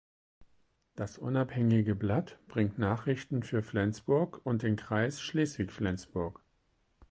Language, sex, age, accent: German, male, 40-49, Deutschland Deutsch